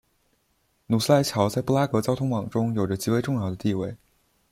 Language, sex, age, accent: Chinese, male, under 19, 出生地：北京市